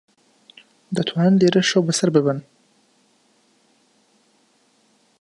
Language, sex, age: Central Kurdish, male, 19-29